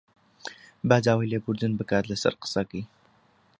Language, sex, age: Central Kurdish, male, under 19